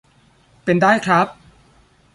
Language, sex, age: Thai, male, under 19